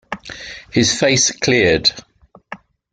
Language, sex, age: English, male, 60-69